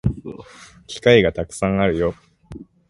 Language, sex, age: Japanese, male, 19-29